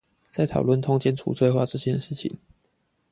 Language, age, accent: Chinese, 19-29, 出生地：彰化縣